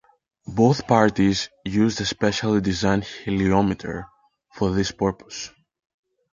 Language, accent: English, United States English